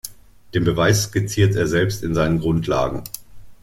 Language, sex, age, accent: German, male, 40-49, Deutschland Deutsch